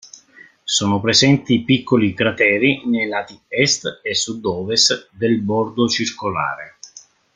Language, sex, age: Italian, male, 50-59